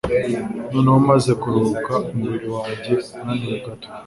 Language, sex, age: Kinyarwanda, male, 19-29